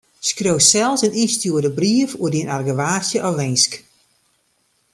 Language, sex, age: Western Frisian, female, 50-59